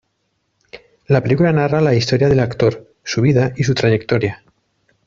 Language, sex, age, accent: Spanish, male, 40-49, España: Centro-Sur peninsular (Madrid, Toledo, Castilla-La Mancha)